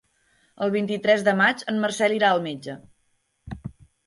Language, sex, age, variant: Catalan, female, 19-29, Central